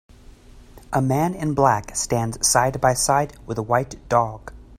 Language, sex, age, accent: English, male, 40-49, United States English